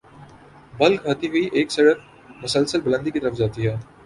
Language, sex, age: Urdu, male, 19-29